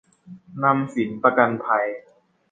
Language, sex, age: Thai, male, under 19